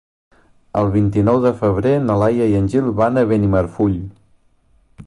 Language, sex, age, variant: Catalan, male, 40-49, Central